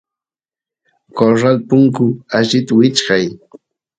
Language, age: Santiago del Estero Quichua, 30-39